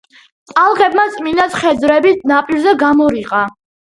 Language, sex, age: Georgian, female, under 19